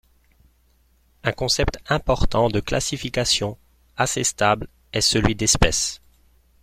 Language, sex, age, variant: French, male, 40-49, Français de métropole